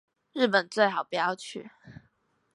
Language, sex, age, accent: Chinese, female, 19-29, 出生地：臺北市